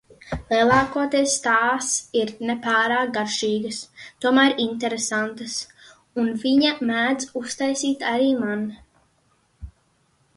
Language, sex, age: Latvian, female, under 19